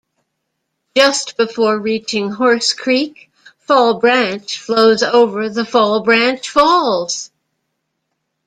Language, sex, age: English, female, 60-69